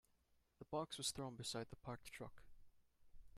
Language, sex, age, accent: English, male, 19-29, United States English